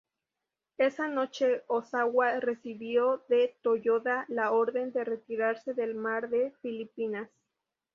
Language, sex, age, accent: Spanish, female, 19-29, México